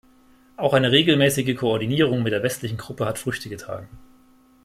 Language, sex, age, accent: German, male, 30-39, Deutschland Deutsch